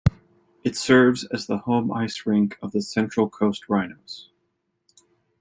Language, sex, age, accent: English, male, 30-39, United States English